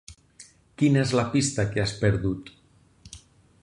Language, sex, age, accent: Catalan, male, 40-49, valencià